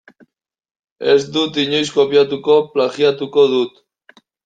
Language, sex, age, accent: Basque, male, 19-29, Mendebalekoa (Araba, Bizkaia, Gipuzkoako mendebaleko herri batzuk)